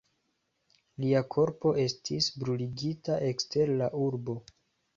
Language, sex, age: Esperanto, male, 19-29